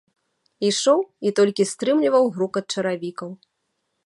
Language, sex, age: Belarusian, female, 30-39